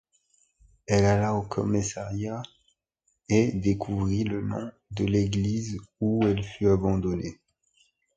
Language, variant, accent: French, Français du nord de l'Afrique, Français du Maroc